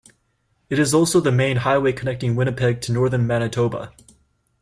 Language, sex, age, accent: English, male, 19-29, United States English